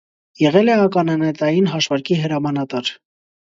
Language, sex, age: Armenian, male, 19-29